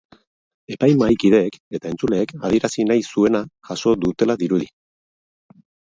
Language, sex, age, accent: Basque, male, 40-49, Mendebalekoa (Araba, Bizkaia, Gipuzkoako mendebaleko herri batzuk)